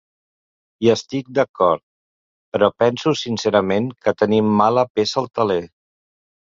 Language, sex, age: Catalan, male, 50-59